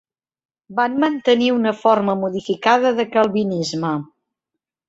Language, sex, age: Catalan, female, 50-59